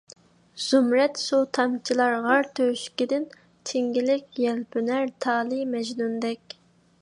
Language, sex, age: Uyghur, female, 19-29